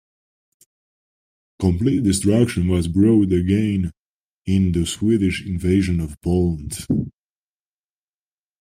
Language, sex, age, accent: English, male, 19-29, United States English